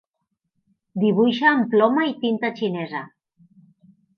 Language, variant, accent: Catalan, Nord-Occidental, Tortosí